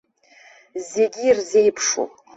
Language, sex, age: Abkhazian, female, 40-49